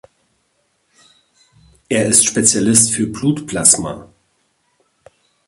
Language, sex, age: German, male, 40-49